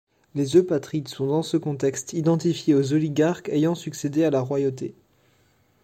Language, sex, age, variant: French, male, under 19, Français de métropole